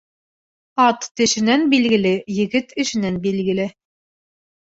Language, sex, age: Bashkir, female, 19-29